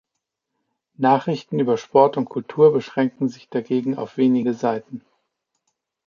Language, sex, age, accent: German, male, 40-49, Deutschland Deutsch